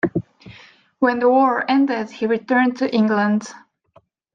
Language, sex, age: English, female, 19-29